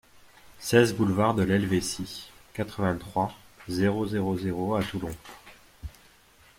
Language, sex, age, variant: French, male, 19-29, Français de métropole